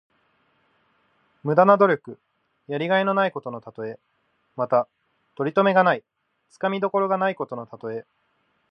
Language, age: Japanese, 19-29